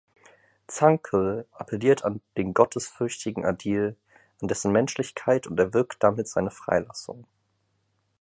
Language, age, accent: German, 19-29, Deutschland Deutsch